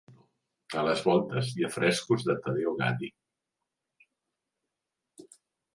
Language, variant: Catalan, Central